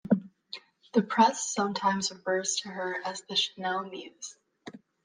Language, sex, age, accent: English, female, under 19, United States English